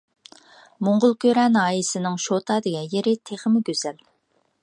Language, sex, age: Uyghur, female, 40-49